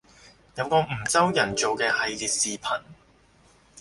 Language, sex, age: Cantonese, male, 30-39